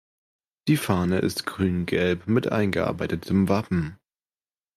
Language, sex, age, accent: German, male, under 19, Deutschland Deutsch